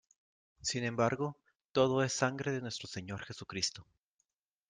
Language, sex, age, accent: Spanish, male, 30-39, México